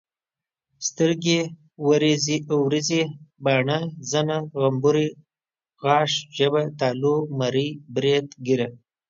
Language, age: Pashto, 30-39